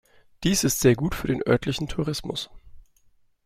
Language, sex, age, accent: German, male, 30-39, Deutschland Deutsch